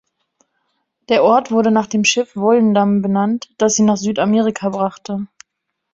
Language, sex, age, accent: German, female, 30-39, Deutschland Deutsch